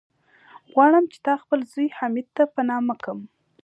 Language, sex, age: Pashto, female, 19-29